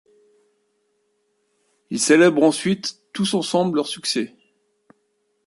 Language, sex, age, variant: French, male, 40-49, Français de métropole